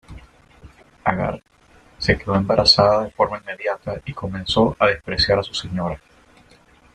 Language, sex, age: Spanish, male, 30-39